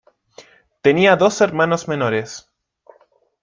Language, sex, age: Spanish, male, 19-29